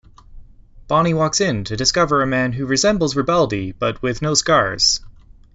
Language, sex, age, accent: English, male, 30-39, Canadian English